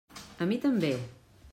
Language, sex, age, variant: Catalan, female, 40-49, Central